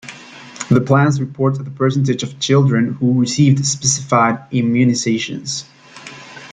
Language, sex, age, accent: English, male, 19-29, United States English